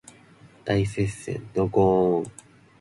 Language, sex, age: Japanese, male, 19-29